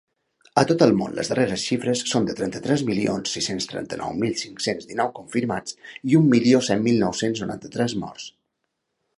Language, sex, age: Catalan, male, 30-39